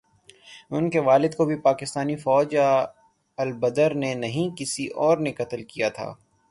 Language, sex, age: Urdu, male, 19-29